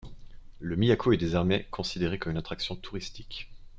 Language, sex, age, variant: French, male, 19-29, Français de métropole